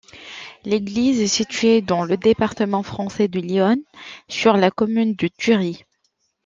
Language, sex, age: French, male, 40-49